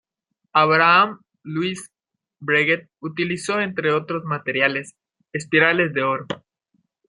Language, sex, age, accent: Spanish, male, 19-29, Andino-Pacífico: Colombia, Perú, Ecuador, oeste de Bolivia y Venezuela andina